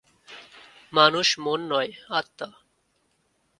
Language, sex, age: Bengali, male, 19-29